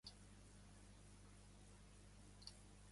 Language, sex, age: Japanese, male, 40-49